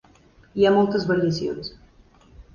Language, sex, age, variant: Catalan, female, 19-29, Central